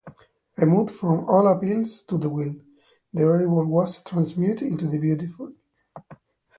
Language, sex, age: English, male, 19-29